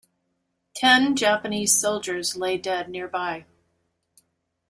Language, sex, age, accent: English, female, 50-59, United States English